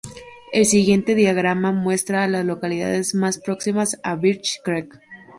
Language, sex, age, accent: Spanish, female, 19-29, México